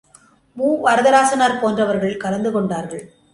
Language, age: Tamil, 50-59